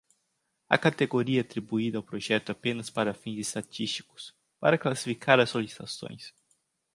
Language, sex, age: Portuguese, male, 19-29